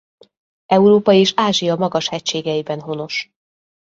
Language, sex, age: Hungarian, female, 30-39